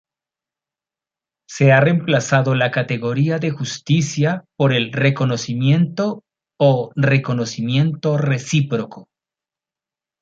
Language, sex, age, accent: Spanish, male, 50-59, Andino-Pacífico: Colombia, Perú, Ecuador, oeste de Bolivia y Venezuela andina